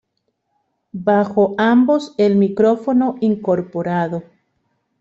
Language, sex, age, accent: Spanish, female, 40-49, América central